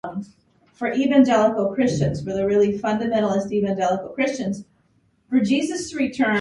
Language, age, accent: English, 19-29, United States English